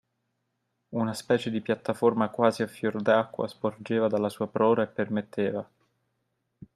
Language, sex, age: Italian, male, 19-29